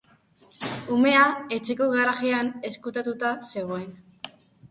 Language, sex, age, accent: Basque, female, 40-49, Mendebalekoa (Araba, Bizkaia, Gipuzkoako mendebaleko herri batzuk)